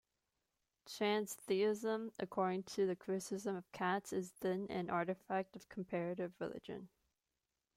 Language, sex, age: English, female, 19-29